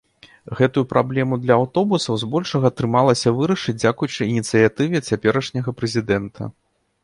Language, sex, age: Belarusian, male, 30-39